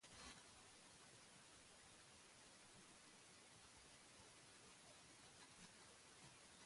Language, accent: English, United States English